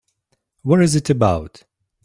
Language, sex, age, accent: English, male, 30-39, New Zealand English